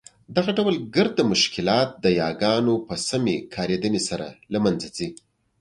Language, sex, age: Pashto, male, 30-39